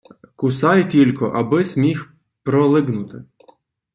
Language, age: Ukrainian, 19-29